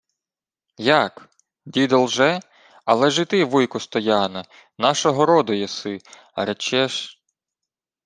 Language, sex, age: Ukrainian, male, 19-29